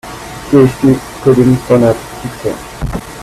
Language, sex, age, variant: French, male, 19-29, Français de métropole